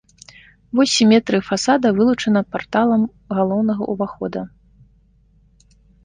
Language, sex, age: Belarusian, female, 30-39